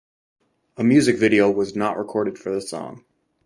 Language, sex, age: English, male, 19-29